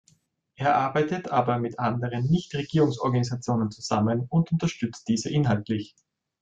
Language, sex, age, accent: German, male, 30-39, Österreichisches Deutsch